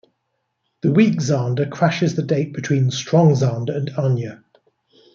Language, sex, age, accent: English, male, 50-59, England English